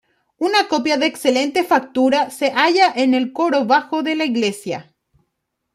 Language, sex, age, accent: Spanish, female, 30-39, Rioplatense: Argentina, Uruguay, este de Bolivia, Paraguay